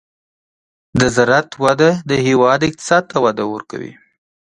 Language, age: Pashto, 19-29